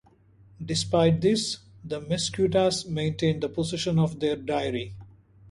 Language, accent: English, India and South Asia (India, Pakistan, Sri Lanka)